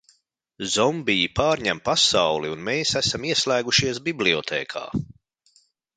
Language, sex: Latvian, male